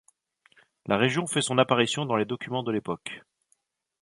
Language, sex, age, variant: French, male, 40-49, Français de métropole